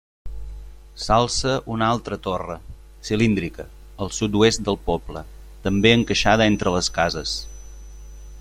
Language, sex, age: Catalan, male, 30-39